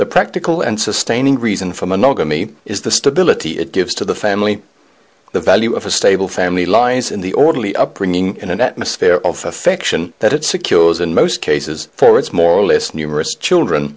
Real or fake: real